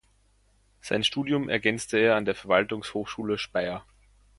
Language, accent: German, Österreichisches Deutsch